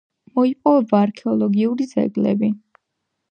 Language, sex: Georgian, female